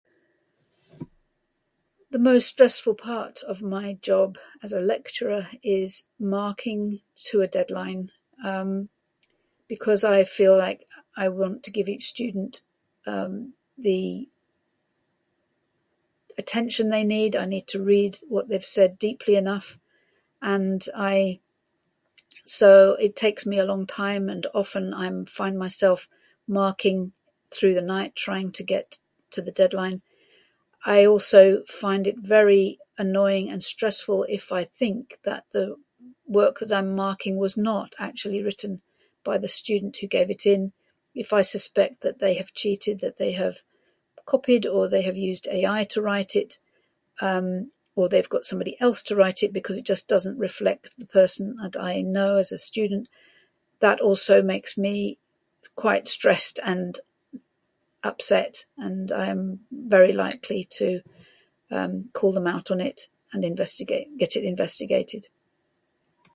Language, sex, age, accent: English, female, 60-69, England English